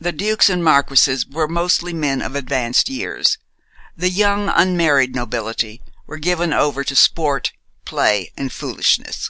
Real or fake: real